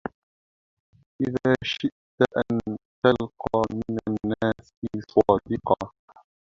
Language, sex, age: Arabic, male, 19-29